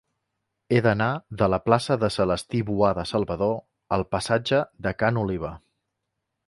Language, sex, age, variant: Catalan, male, 40-49, Central